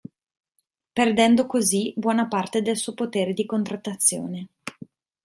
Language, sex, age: Italian, female, 30-39